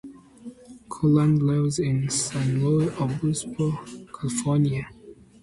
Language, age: English, 19-29